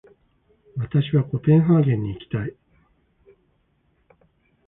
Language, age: Japanese, 60-69